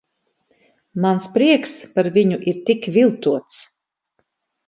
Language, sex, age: Latvian, female, 50-59